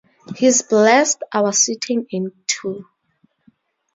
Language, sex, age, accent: English, female, 19-29, Southern African (South Africa, Zimbabwe, Namibia)